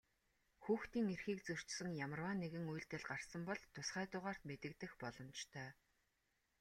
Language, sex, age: Mongolian, female, 30-39